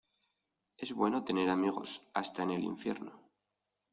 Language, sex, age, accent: Spanish, male, 19-29, España: Norte peninsular (Asturias, Castilla y León, Cantabria, País Vasco, Navarra, Aragón, La Rioja, Guadalajara, Cuenca)